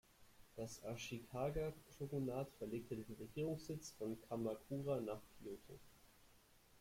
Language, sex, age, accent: German, male, 19-29, Deutschland Deutsch